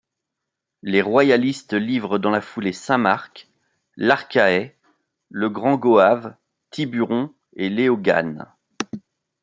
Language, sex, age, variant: French, male, 30-39, Français de métropole